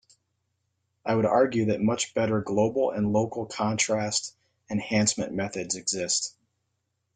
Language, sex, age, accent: English, male, 50-59, United States English